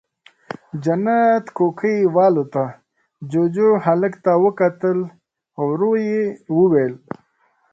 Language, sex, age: Pashto, male, 30-39